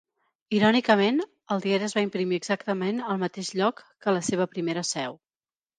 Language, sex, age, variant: Catalan, female, 40-49, Central